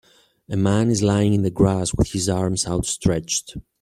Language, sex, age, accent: English, male, 40-49, United States English